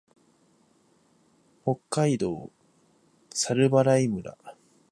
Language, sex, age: Japanese, male, 19-29